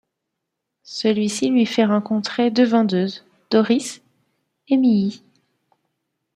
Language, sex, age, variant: French, female, 30-39, Français de métropole